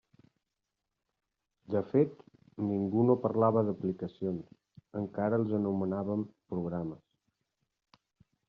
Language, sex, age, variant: Catalan, male, 40-49, Central